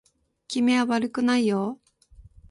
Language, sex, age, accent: Japanese, female, 50-59, 標準語